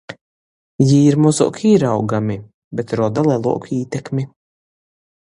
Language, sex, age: Latgalian, female, 30-39